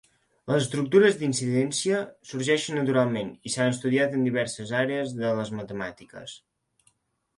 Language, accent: Catalan, central; septentrional